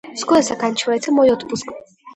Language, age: Russian, under 19